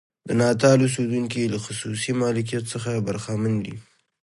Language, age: Pashto, 30-39